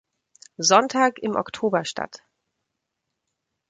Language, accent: German, Deutschland Deutsch